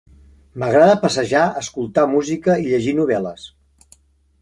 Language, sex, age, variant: Catalan, male, 60-69, Central